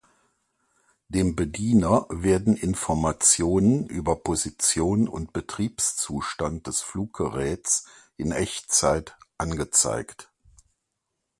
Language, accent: German, Deutschland Deutsch